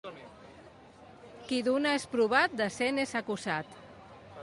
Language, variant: Catalan, Central